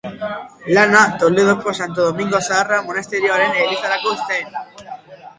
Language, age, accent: Basque, 19-29, Erdialdekoa edo Nafarra (Gipuzkoa, Nafarroa)